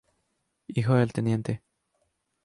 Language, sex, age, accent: Spanish, male, 19-29, América central